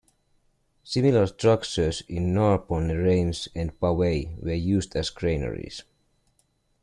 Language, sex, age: English, male, 30-39